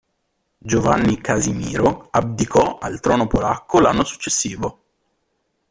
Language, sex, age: Italian, male, 19-29